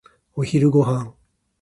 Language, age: Japanese, 50-59